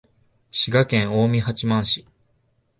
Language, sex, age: Japanese, male, 19-29